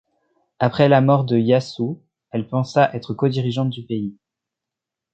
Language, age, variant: French, 19-29, Français de métropole